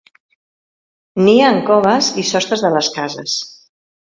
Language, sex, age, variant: Catalan, female, 50-59, Central